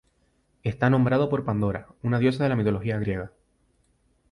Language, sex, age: Spanish, male, 19-29